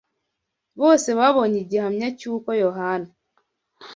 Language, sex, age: Kinyarwanda, female, 19-29